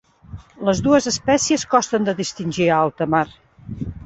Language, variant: Catalan, Central